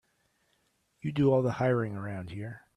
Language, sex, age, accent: English, male, 40-49, United States English